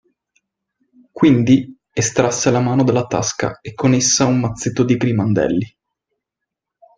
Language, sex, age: Italian, male, 19-29